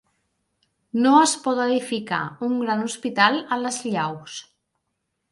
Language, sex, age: Catalan, female, 40-49